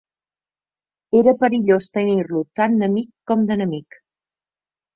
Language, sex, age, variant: Catalan, female, 60-69, Central